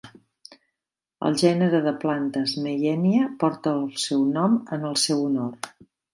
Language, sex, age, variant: Catalan, female, 60-69, Central